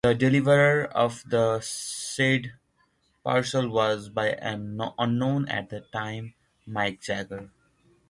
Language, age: English, 19-29